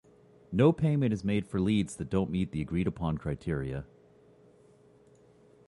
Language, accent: English, Canadian English